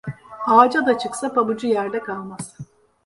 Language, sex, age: Turkish, female, 50-59